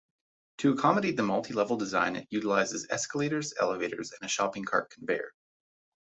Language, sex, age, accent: English, male, 19-29, Canadian English